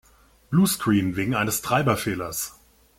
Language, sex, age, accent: German, male, 40-49, Deutschland Deutsch